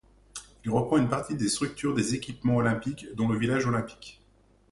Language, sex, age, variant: French, male, 40-49, Français de métropole